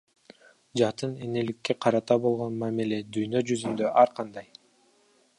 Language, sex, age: Kyrgyz, male, 19-29